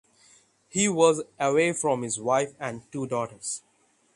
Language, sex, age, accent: English, male, under 19, India and South Asia (India, Pakistan, Sri Lanka)